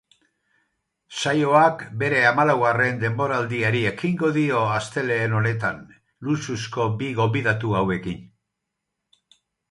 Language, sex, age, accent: Basque, male, 70-79, Erdialdekoa edo Nafarra (Gipuzkoa, Nafarroa)